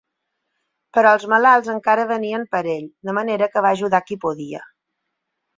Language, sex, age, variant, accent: Catalan, female, 40-49, Balear, mallorquí; Palma